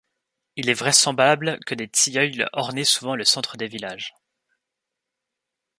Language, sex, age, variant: French, male, 19-29, Français de métropole